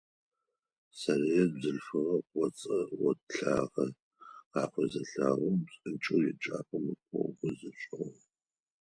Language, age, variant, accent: Adyghe, 40-49, Адыгабзэ (Кирил, пстэумэ зэдыряе), Кıэмгуй (Çemguy)